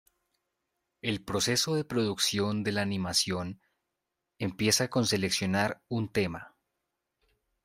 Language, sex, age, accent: Spanish, male, 30-39, Andino-Pacífico: Colombia, Perú, Ecuador, oeste de Bolivia y Venezuela andina